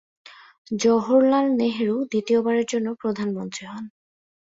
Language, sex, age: Bengali, female, 19-29